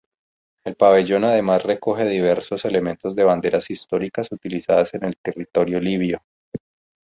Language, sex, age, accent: Spanish, male, 30-39, Andino-Pacífico: Colombia, Perú, Ecuador, oeste de Bolivia y Venezuela andina